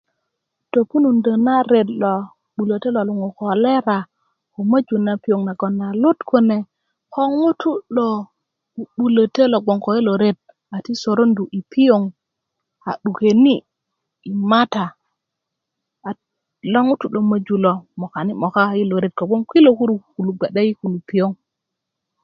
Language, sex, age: Kuku, female, 30-39